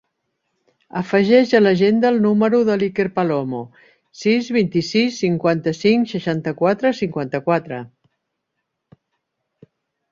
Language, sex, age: Catalan, female, 60-69